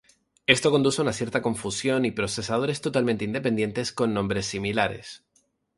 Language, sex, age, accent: Spanish, male, 19-29, España: Islas Canarias